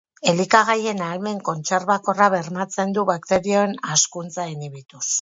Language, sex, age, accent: Basque, female, 50-59, Mendebalekoa (Araba, Bizkaia, Gipuzkoako mendebaleko herri batzuk)